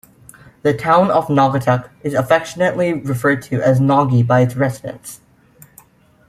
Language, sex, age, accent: English, male, under 19, United States English